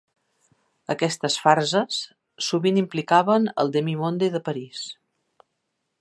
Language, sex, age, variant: Catalan, female, 60-69, Central